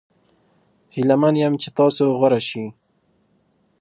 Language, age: Pashto, 19-29